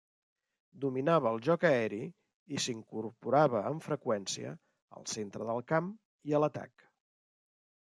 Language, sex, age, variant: Catalan, male, 50-59, Central